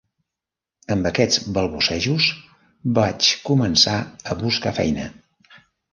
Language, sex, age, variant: Catalan, male, 70-79, Central